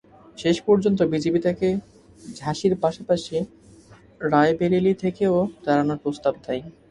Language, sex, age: Bengali, male, 19-29